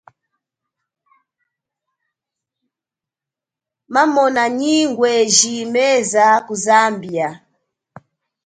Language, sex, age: Chokwe, female, 30-39